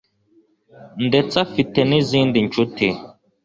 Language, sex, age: Kinyarwanda, male, 19-29